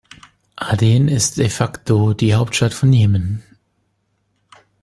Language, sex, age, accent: German, male, 40-49, Deutschland Deutsch